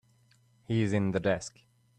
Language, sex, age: English, male, 19-29